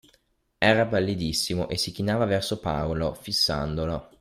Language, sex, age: Italian, male, under 19